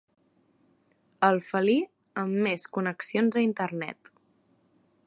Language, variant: Catalan, Central